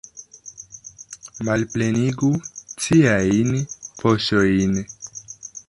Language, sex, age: Esperanto, male, 19-29